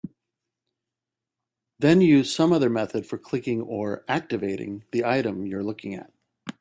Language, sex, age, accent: English, male, 40-49, United States English